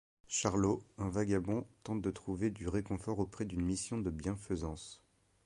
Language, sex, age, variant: French, male, 19-29, Français de métropole